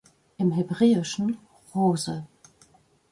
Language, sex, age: German, female, 50-59